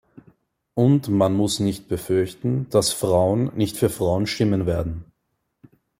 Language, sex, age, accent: German, male, 19-29, Österreichisches Deutsch